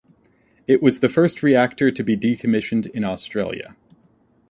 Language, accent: English, United States English